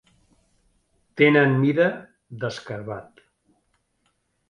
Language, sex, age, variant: Catalan, male, 50-59, Central